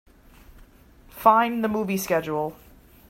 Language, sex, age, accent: English, female, 30-39, United States English